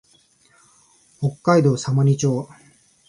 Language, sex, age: Japanese, male, 30-39